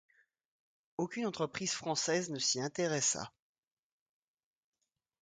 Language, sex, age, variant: French, male, 19-29, Français de métropole